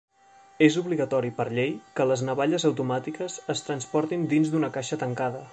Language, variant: Catalan, Central